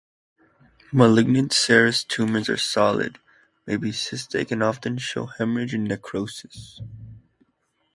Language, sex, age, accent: English, male, under 19, United States English